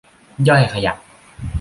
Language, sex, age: Thai, male, 19-29